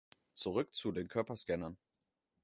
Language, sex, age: German, male, 19-29